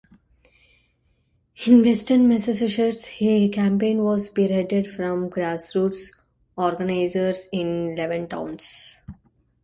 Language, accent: English, India and South Asia (India, Pakistan, Sri Lanka)